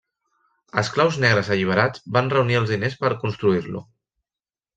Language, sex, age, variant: Catalan, male, 30-39, Central